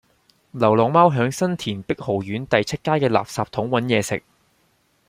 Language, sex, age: Cantonese, male, 19-29